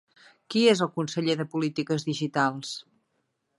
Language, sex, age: Catalan, female, 50-59